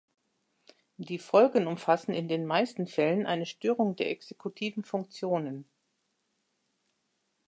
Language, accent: German, Deutschland Deutsch